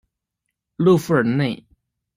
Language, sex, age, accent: Chinese, male, 19-29, 出生地：黑龙江省